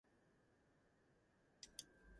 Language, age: English, 19-29